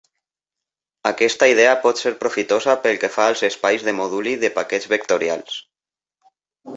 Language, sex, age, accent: Catalan, male, 30-39, valencià